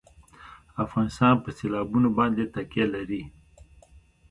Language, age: Pashto, 60-69